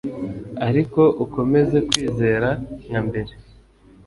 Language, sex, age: Kinyarwanda, male, 19-29